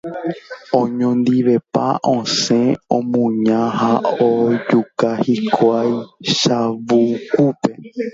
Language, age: Guarani, 19-29